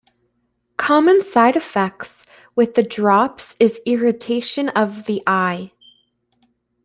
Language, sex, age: English, female, 19-29